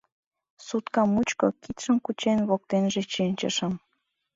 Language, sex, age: Mari, female, 19-29